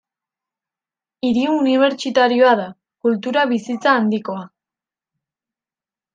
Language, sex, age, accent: Basque, female, under 19, Erdialdekoa edo Nafarra (Gipuzkoa, Nafarroa)